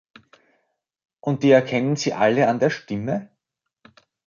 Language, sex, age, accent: German, male, 30-39, Österreichisches Deutsch